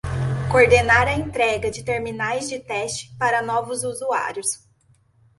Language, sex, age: Portuguese, female, 30-39